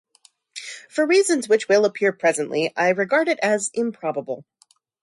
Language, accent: English, United States English